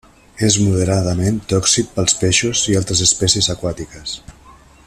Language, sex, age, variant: Catalan, male, 50-59, Central